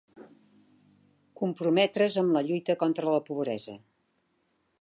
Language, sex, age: Catalan, female, 60-69